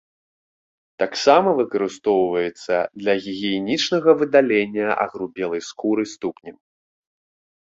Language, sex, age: Belarusian, male, 19-29